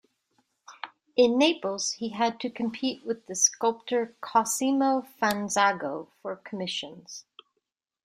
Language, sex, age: English, female, 50-59